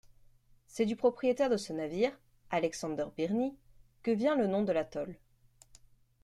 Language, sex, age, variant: French, female, 19-29, Français de métropole